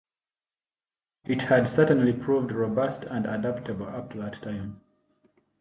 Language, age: English, 30-39